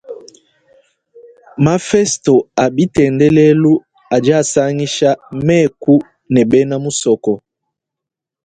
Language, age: Luba-Lulua, 19-29